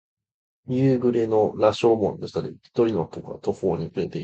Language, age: Japanese, 19-29